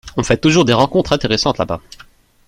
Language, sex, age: French, male, under 19